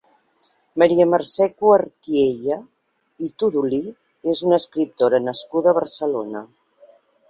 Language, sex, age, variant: Catalan, female, 50-59, Central